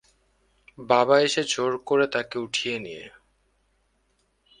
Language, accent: Bengali, শুদ্ধ